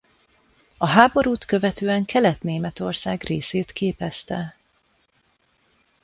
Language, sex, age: Hungarian, female, 30-39